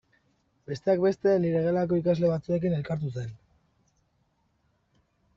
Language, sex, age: Basque, female, 19-29